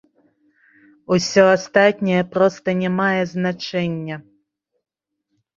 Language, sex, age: Belarusian, female, 30-39